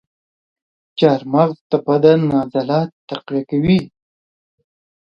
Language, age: Pashto, 30-39